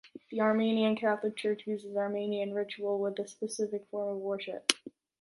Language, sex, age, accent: English, female, 19-29, United States English